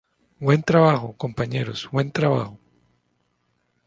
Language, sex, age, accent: Spanish, male, 30-39, América central